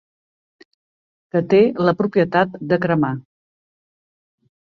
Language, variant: Catalan, Central